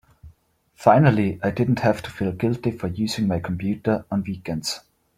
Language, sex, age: English, male, 19-29